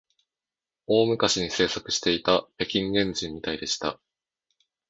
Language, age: Japanese, under 19